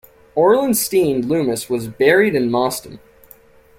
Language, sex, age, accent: English, male, under 19, Canadian English